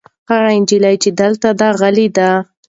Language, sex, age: Pashto, female, 19-29